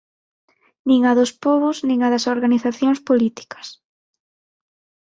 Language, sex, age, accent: Galician, female, 19-29, Atlántico (seseo e gheada); Normativo (estándar)